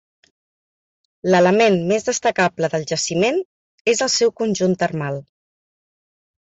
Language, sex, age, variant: Catalan, female, 40-49, Central